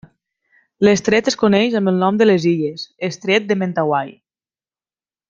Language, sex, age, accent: Catalan, female, 19-29, valencià